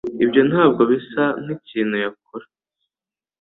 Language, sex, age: Kinyarwanda, male, under 19